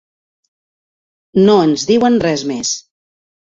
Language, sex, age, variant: Catalan, female, 40-49, Central